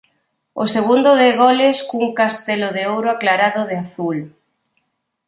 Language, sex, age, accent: Galician, female, 40-49, Oriental (común en zona oriental)